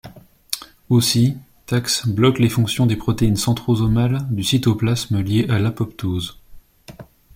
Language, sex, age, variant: French, male, 19-29, Français de métropole